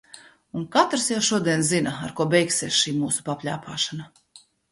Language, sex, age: Latvian, female, 50-59